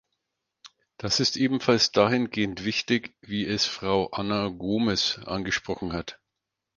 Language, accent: German, Deutschland Deutsch